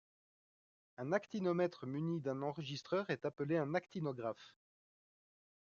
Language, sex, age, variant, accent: French, male, 30-39, Français d'Europe, Français de Belgique